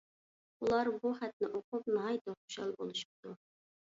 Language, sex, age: Uyghur, female, 19-29